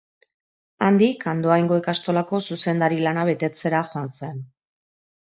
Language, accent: Basque, Mendebalekoa (Araba, Bizkaia, Gipuzkoako mendebaleko herri batzuk)